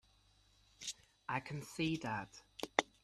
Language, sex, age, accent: English, male, 19-29, England English